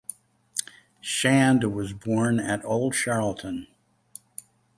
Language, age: English, 70-79